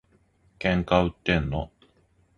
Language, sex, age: Japanese, male, 30-39